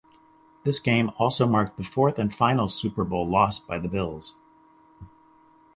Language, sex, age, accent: English, male, 50-59, United States English